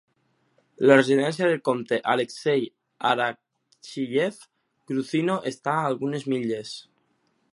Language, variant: Catalan, Septentrional